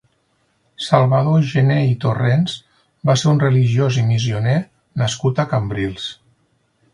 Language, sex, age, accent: Catalan, male, 50-59, Lleidatà